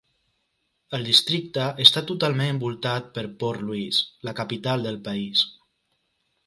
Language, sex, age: Catalan, male, 30-39